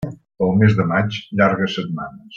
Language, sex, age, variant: Catalan, female, 50-59, Central